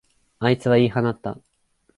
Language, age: Japanese, 19-29